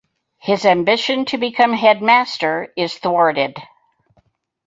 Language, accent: English, United States English